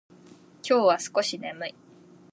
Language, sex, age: Japanese, female, 19-29